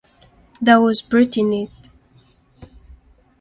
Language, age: English, 19-29